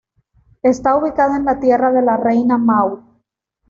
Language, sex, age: Spanish, female, 30-39